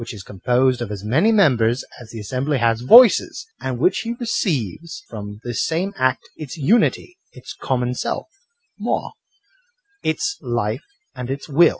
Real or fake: real